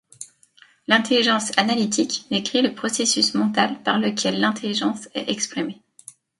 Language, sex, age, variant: French, female, 19-29, Français de métropole